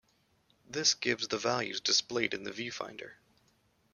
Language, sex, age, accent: English, male, 30-39, Canadian English